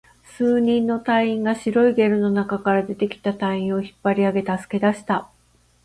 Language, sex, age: Japanese, female, 50-59